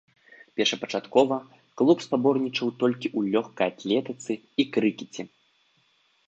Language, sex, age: Belarusian, male, 19-29